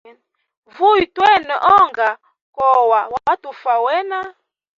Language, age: Hemba, 30-39